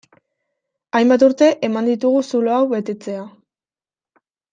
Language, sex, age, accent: Basque, female, 19-29, Mendebalekoa (Araba, Bizkaia, Gipuzkoako mendebaleko herri batzuk)